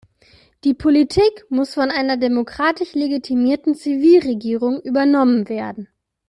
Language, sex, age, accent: German, female, 30-39, Deutschland Deutsch